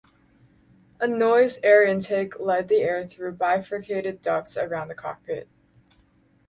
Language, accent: English, Canadian English